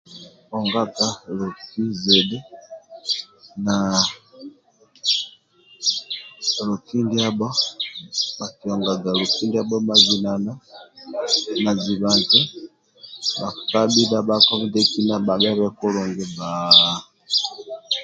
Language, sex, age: Amba (Uganda), male, 50-59